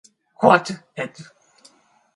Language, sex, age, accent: English, male, 40-49, United States English